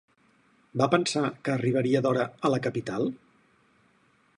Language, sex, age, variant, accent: Catalan, male, 40-49, Central, central